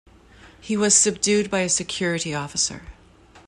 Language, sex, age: English, female, 50-59